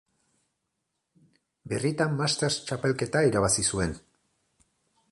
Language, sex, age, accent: Basque, male, 40-49, Mendebalekoa (Araba, Bizkaia, Gipuzkoako mendebaleko herri batzuk)